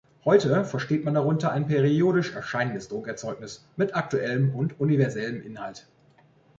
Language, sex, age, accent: German, male, 40-49, Deutschland Deutsch